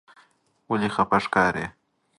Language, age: Pashto, 19-29